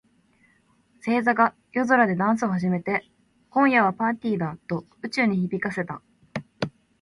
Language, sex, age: Japanese, female, 19-29